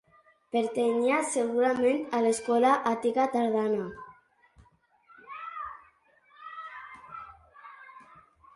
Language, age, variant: Catalan, under 19, Central